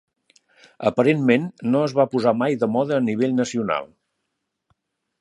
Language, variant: Catalan, Central